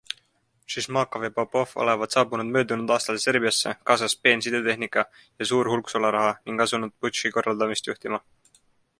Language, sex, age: Estonian, male, 19-29